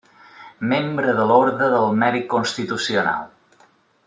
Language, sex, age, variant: Catalan, male, 30-39, Balear